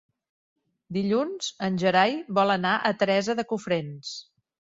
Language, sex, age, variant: Catalan, female, 60-69, Central